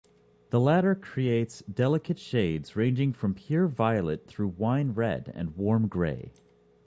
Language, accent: English, Canadian English